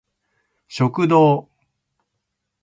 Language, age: Japanese, 50-59